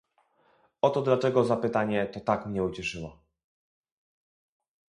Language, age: Polish, 19-29